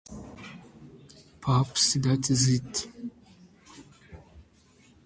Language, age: English, 19-29